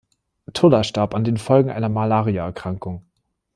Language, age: German, 30-39